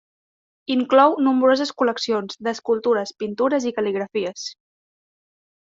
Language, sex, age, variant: Catalan, female, 19-29, Central